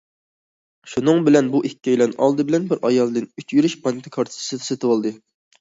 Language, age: Uyghur, 19-29